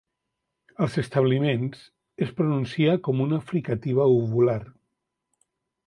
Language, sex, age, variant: Catalan, male, 50-59, Central